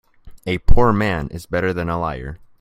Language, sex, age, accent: English, male, 19-29, United States English